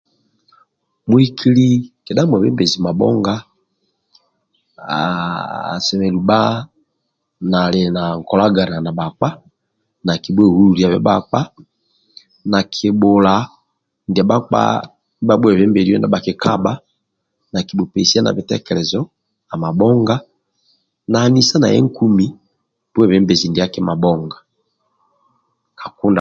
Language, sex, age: Amba (Uganda), male, 50-59